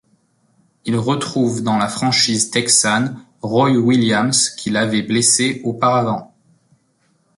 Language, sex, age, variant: French, male, 30-39, Français de métropole